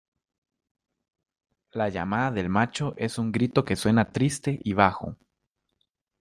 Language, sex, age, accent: Spanish, male, under 19, América central